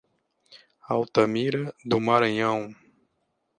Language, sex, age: Portuguese, male, 30-39